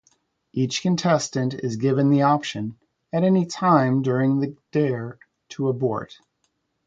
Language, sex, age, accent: English, male, 50-59, United States English